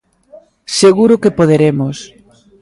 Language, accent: Galician, Oriental (común en zona oriental)